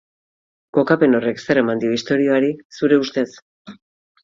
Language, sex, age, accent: Basque, female, 40-49, Mendebalekoa (Araba, Bizkaia, Gipuzkoako mendebaleko herri batzuk)